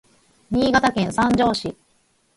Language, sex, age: Japanese, female, 40-49